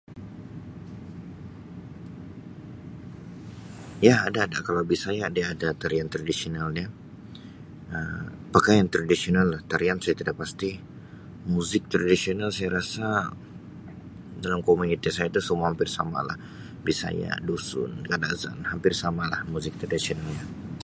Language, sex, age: Sabah Malay, male, 19-29